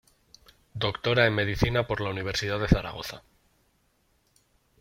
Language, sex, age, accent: Spanish, male, 30-39, España: Norte peninsular (Asturias, Castilla y León, Cantabria, País Vasco, Navarra, Aragón, La Rioja, Guadalajara, Cuenca)